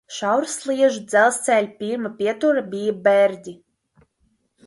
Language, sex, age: Latvian, female, 19-29